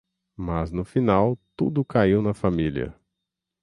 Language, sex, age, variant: Portuguese, male, 30-39, Portuguese (Brasil)